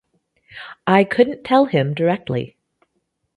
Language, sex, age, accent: English, female, 30-39, Canadian English